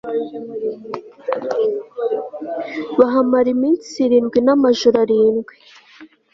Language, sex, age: Kinyarwanda, female, 19-29